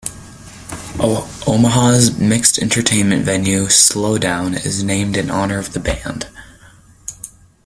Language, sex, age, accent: English, male, under 19, United States English